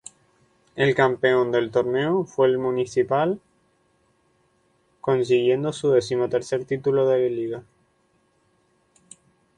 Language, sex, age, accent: Spanish, male, 19-29, España: Islas Canarias